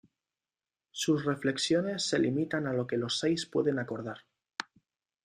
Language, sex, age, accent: Spanish, male, 19-29, España: Centro-Sur peninsular (Madrid, Toledo, Castilla-La Mancha)